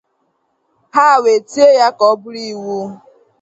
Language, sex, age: Igbo, female, 19-29